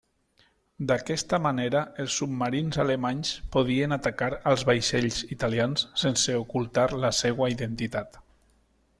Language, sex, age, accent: Catalan, male, 40-49, valencià